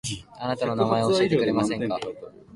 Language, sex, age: Japanese, male, 19-29